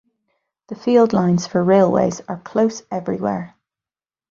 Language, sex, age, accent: English, female, 30-39, Northern Irish; yorkshire